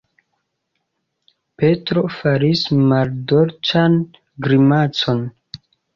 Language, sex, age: Esperanto, male, 19-29